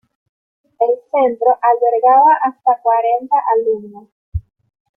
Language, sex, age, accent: Spanish, female, 30-39, Andino-Pacífico: Colombia, Perú, Ecuador, oeste de Bolivia y Venezuela andina